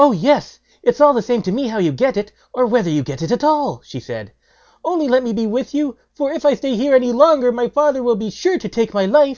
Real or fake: real